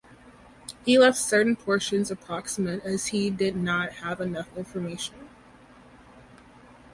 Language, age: English, 19-29